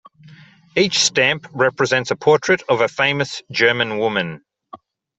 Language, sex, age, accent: English, male, 40-49, Australian English